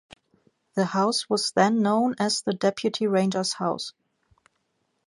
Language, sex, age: English, female, 30-39